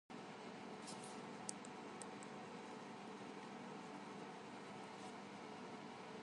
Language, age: Japanese, 30-39